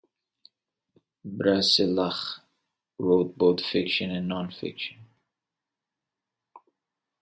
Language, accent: English, United States English